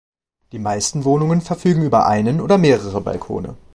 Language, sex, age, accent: German, male, 19-29, Deutschland Deutsch